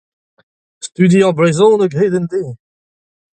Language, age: Breton, 40-49